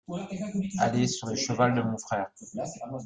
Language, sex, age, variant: French, male, 40-49, Français de métropole